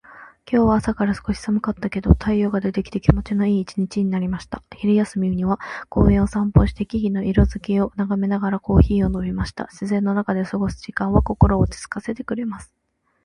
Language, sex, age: Japanese, female, 19-29